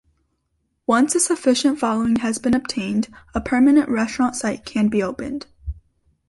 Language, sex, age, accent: English, female, under 19, United States English